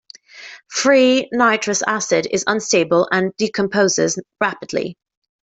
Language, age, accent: English, 30-39, England English